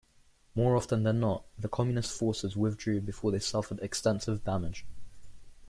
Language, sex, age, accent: English, male, under 19, England English